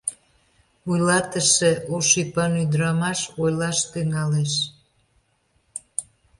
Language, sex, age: Mari, female, 60-69